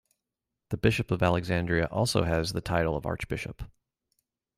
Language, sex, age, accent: English, male, 30-39, United States English